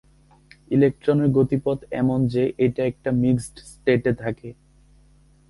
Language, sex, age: Bengali, male, 19-29